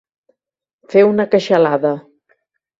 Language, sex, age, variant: Catalan, female, 60-69, Central